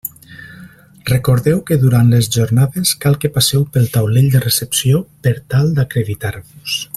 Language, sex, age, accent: Catalan, male, 40-49, valencià